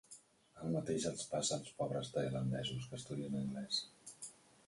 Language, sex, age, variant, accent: Catalan, male, 40-49, Central, tarragoní